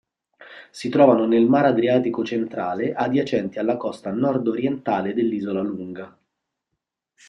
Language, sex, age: Italian, male, 30-39